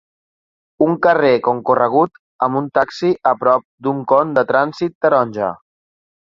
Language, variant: Catalan, Central